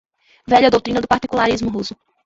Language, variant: Portuguese, Portuguese (Brasil)